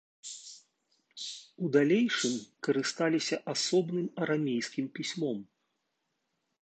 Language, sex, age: Belarusian, male, 40-49